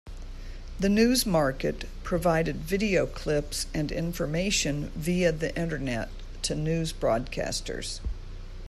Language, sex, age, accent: English, female, 60-69, United States English